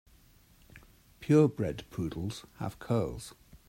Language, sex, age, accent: English, male, 50-59, England English